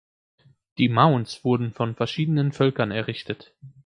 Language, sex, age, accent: German, male, 19-29, Deutschland Deutsch